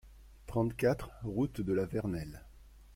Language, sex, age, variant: French, male, 50-59, Français de métropole